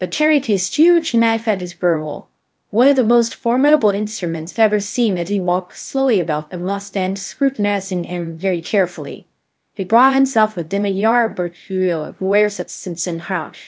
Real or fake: fake